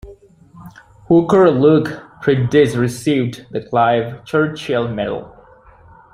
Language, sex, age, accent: English, male, 19-29, United States English